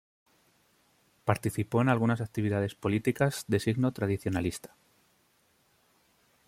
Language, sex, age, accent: Spanish, male, 30-39, España: Centro-Sur peninsular (Madrid, Toledo, Castilla-La Mancha)